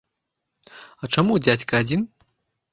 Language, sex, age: Belarusian, male, 30-39